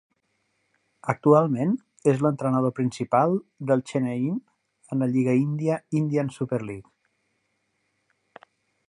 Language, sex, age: Catalan, male, 40-49